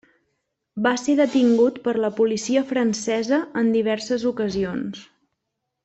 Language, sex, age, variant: Catalan, female, 19-29, Central